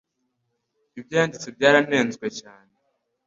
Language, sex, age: Kinyarwanda, male, under 19